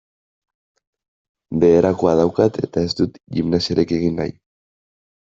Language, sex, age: Basque, male, 19-29